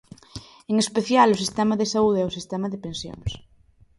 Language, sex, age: Galician, female, 19-29